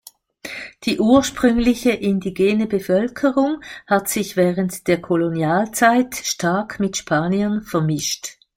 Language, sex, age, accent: German, female, 60-69, Schweizerdeutsch